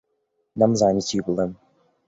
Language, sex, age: Central Kurdish, male, under 19